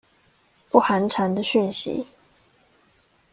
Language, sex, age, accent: Chinese, female, 19-29, 出生地：宜蘭縣